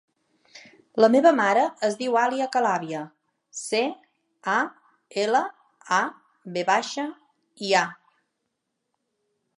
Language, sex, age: Catalan, female, 40-49